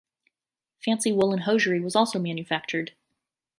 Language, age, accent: English, 30-39, United States English